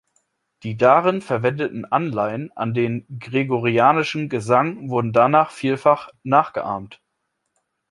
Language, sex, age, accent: German, male, 30-39, Deutschland Deutsch